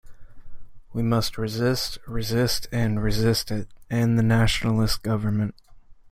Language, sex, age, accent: English, male, 19-29, United States English